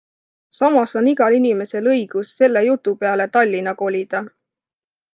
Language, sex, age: Estonian, female, 19-29